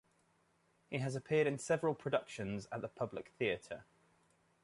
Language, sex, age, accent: English, male, 30-39, England English